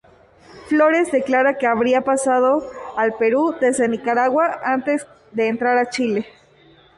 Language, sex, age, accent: Spanish, female, 19-29, México